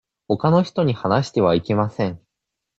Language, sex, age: Japanese, male, 19-29